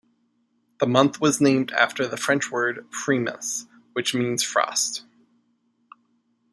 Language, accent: English, United States English